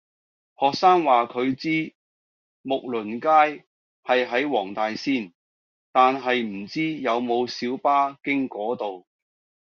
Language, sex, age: Cantonese, male, 40-49